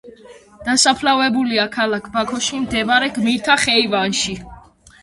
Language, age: Georgian, under 19